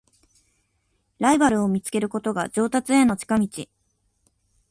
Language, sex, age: Japanese, female, 19-29